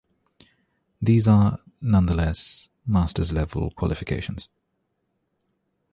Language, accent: English, India and South Asia (India, Pakistan, Sri Lanka)